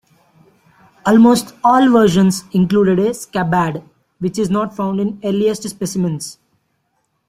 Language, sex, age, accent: English, male, 19-29, India and South Asia (India, Pakistan, Sri Lanka)